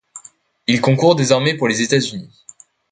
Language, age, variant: French, under 19, Français de métropole